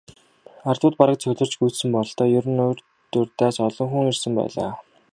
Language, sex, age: Mongolian, male, 19-29